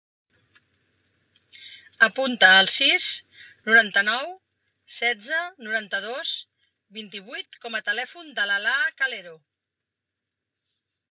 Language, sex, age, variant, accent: Catalan, female, 50-59, Central, central; Oriental